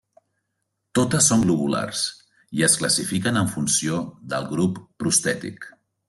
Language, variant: Catalan, Central